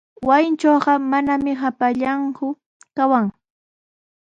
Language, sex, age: Sihuas Ancash Quechua, female, 19-29